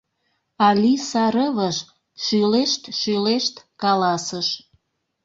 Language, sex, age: Mari, female, 40-49